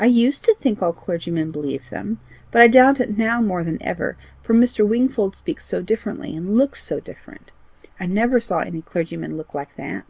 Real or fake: real